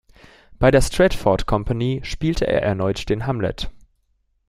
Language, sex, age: German, male, 19-29